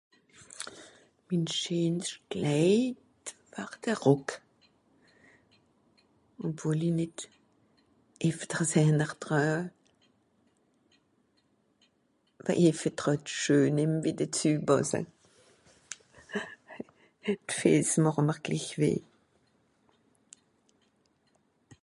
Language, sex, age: Swiss German, female, 70-79